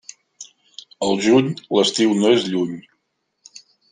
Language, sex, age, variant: Catalan, male, 50-59, Central